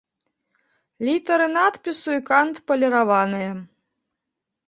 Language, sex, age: Belarusian, female, 30-39